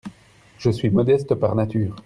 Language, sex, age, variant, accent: French, male, 30-39, Français d'Europe, Français de Belgique